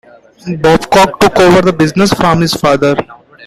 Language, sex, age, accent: English, male, 19-29, India and South Asia (India, Pakistan, Sri Lanka)